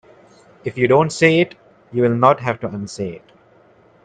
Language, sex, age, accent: English, male, 19-29, India and South Asia (India, Pakistan, Sri Lanka)